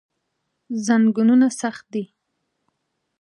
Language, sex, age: Pashto, female, 19-29